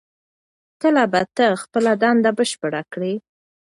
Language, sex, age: Pashto, female, 19-29